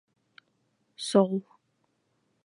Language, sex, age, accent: English, female, under 19, United States English